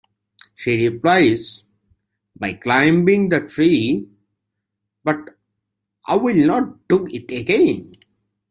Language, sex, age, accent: English, male, 19-29, United States English